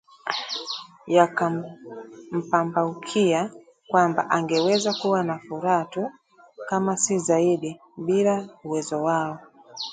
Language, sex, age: Swahili, female, 40-49